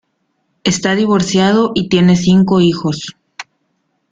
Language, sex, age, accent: Spanish, female, 19-29, México